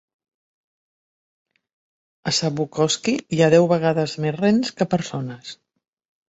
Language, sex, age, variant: Catalan, female, 50-59, Central